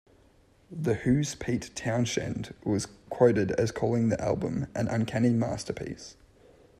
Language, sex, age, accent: English, male, 19-29, Australian English